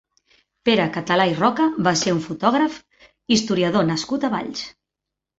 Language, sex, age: Catalan, female, 40-49